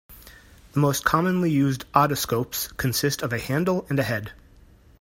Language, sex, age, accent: English, male, 30-39, United States English